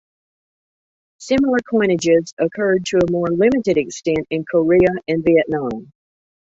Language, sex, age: English, female, 70-79